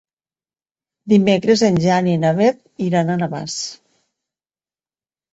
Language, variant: Catalan, Nord-Occidental